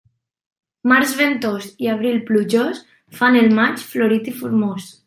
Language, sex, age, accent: Catalan, female, 19-29, valencià